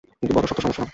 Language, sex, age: Bengali, male, 19-29